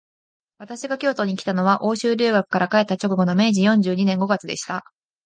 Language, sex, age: Japanese, female, under 19